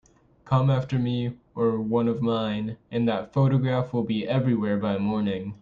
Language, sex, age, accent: English, male, 19-29, United States English